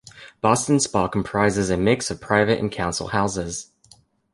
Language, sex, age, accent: English, male, 19-29, United States English